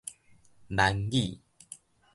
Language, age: Min Nan Chinese, 19-29